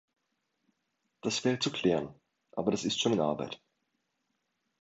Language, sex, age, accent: German, male, 19-29, Österreichisches Deutsch